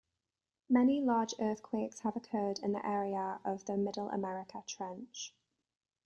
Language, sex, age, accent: English, female, 30-39, England English